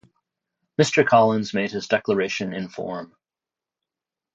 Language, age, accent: English, 30-39, United States English